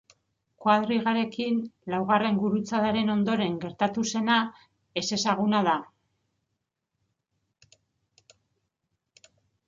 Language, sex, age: Basque, female, 50-59